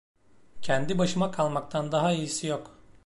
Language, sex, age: Turkish, male, 30-39